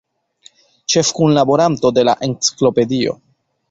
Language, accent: Esperanto, Internacia